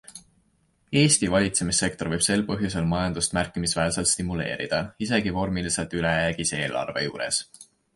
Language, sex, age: Estonian, male, 19-29